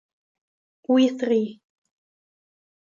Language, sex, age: Italian, female, 19-29